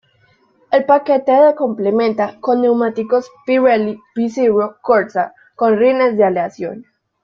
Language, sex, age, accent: Spanish, female, under 19, América central